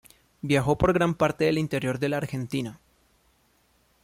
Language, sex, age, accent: Spanish, male, 30-39, Andino-Pacífico: Colombia, Perú, Ecuador, oeste de Bolivia y Venezuela andina